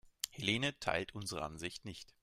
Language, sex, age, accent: German, male, 19-29, Deutschland Deutsch